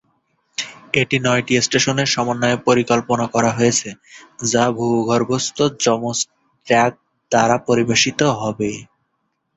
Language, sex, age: Bengali, male, 19-29